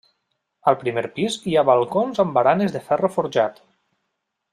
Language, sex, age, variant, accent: Catalan, male, 30-39, Valencià meridional, valencià